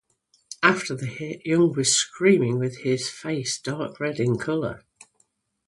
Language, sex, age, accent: English, female, 50-59, England English